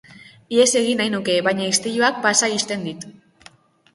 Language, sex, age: Basque, female, under 19